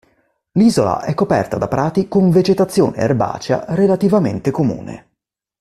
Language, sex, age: Italian, male, 30-39